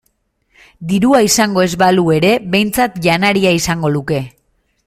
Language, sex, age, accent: Basque, female, 19-29, Mendebalekoa (Araba, Bizkaia, Gipuzkoako mendebaleko herri batzuk)